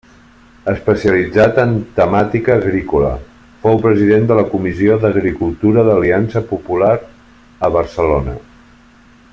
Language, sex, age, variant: Catalan, male, 40-49, Central